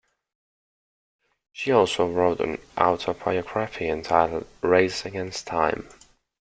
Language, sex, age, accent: English, male, 19-29, United States English